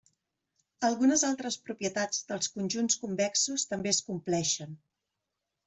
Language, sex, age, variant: Catalan, female, 40-49, Central